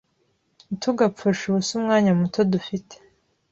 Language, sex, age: Kinyarwanda, female, 19-29